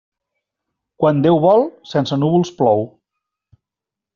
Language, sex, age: Catalan, male, 40-49